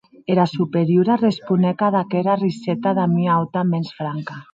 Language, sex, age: Occitan, female, 40-49